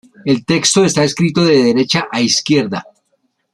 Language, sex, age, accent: Spanish, male, 60-69, Caribe: Cuba, Venezuela, Puerto Rico, República Dominicana, Panamá, Colombia caribeña, México caribeño, Costa del golfo de México